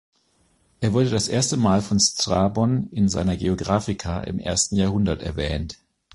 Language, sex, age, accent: German, male, 40-49, Deutschland Deutsch